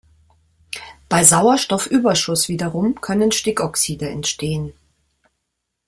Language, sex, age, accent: German, female, 50-59, Deutschland Deutsch